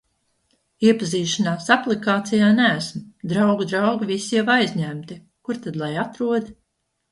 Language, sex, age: Latvian, female, 60-69